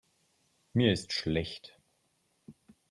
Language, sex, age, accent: German, male, 40-49, Deutschland Deutsch